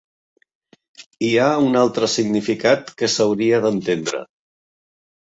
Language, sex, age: Catalan, male, 60-69